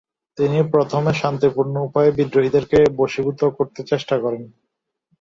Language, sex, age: Bengali, male, 19-29